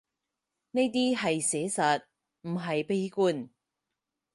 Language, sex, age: Cantonese, female, 30-39